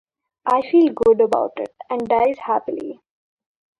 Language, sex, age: English, female, under 19